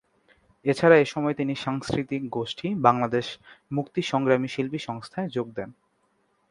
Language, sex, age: Bengali, male, 19-29